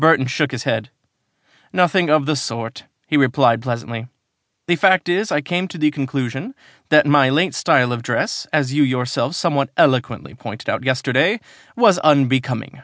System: none